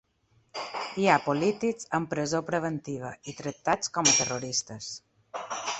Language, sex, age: Catalan, female, 30-39